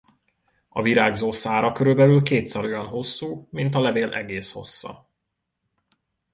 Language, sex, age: Hungarian, male, 30-39